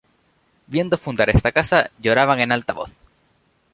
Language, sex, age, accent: Spanish, male, 19-29, España: Islas Canarias